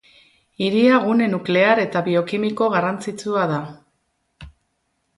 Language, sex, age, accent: Basque, female, 50-59, Mendebalekoa (Araba, Bizkaia, Gipuzkoako mendebaleko herri batzuk)